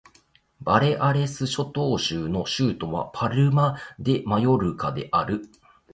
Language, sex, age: Japanese, male, 19-29